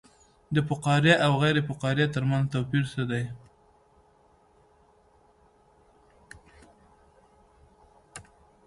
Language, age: Pashto, 19-29